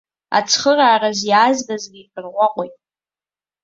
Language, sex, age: Abkhazian, female, under 19